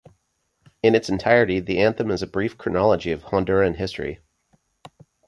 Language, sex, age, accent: English, male, 40-49, United States English